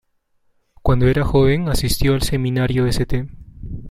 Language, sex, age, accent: Spanish, male, 19-29, Andino-Pacífico: Colombia, Perú, Ecuador, oeste de Bolivia y Venezuela andina